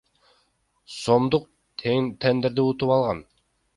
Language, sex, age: Kyrgyz, male, 19-29